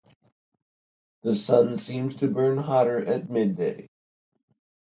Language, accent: English, United States English